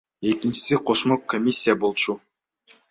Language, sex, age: Kyrgyz, male, 19-29